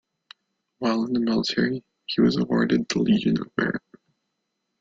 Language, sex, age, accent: English, male, 19-29, United States English